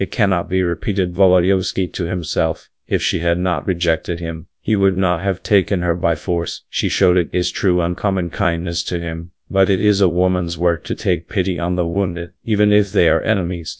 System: TTS, GradTTS